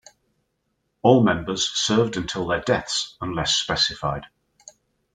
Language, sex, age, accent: English, male, 40-49, England English